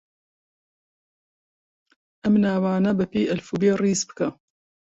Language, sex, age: Central Kurdish, female, 50-59